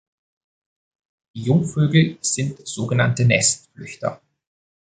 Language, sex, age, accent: German, male, 30-39, Österreichisches Deutsch